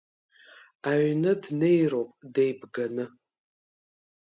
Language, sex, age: Abkhazian, female, 50-59